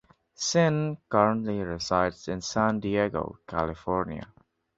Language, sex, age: English, male, under 19